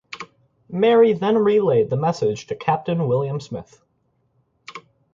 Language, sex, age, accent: English, male, 19-29, United States English